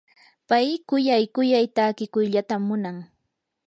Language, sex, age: Yanahuanca Pasco Quechua, female, 19-29